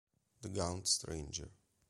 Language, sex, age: Italian, male, 30-39